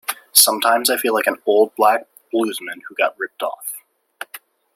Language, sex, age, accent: English, male, 19-29, United States English